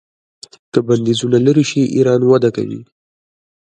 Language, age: Pashto, 19-29